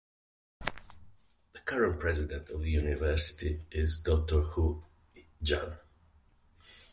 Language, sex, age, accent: English, male, 50-59, England English